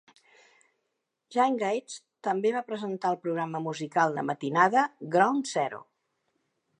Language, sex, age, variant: Catalan, female, 70-79, Central